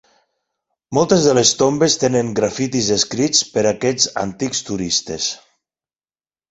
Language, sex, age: Catalan, male, 40-49